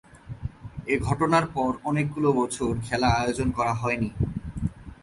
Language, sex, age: Bengali, male, 30-39